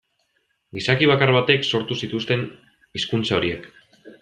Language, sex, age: Basque, male, 19-29